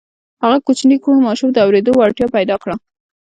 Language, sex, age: Pashto, female, under 19